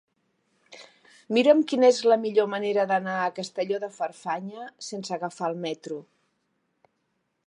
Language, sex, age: Catalan, female, 50-59